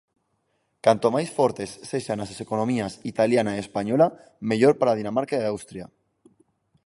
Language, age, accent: Galician, 19-29, Normativo (estándar)